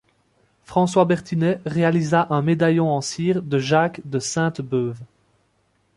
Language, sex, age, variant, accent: French, male, 19-29, Français d'Europe, Français de Belgique